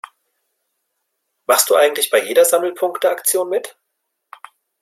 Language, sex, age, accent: German, male, 40-49, Deutschland Deutsch